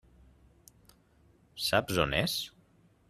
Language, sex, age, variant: Catalan, male, 30-39, Central